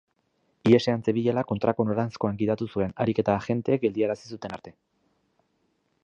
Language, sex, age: Basque, male, 30-39